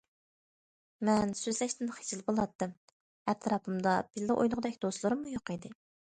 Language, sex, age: Uyghur, female, 30-39